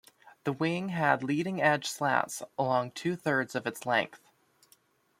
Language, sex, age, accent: English, male, under 19, United States English